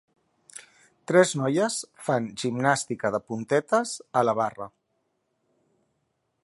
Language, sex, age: Catalan, male, 40-49